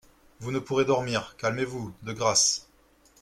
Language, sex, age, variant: French, male, 30-39, Français de métropole